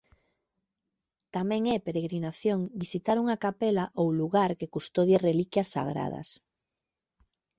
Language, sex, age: Galician, female, 30-39